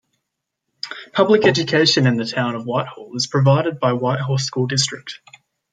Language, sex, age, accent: English, male, under 19, Australian English